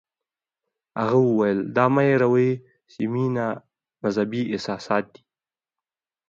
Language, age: Pashto, under 19